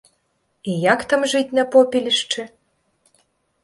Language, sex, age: Belarusian, female, 19-29